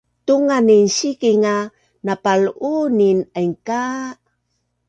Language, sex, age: Bunun, female, 60-69